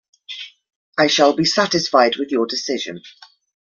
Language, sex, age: English, female, 30-39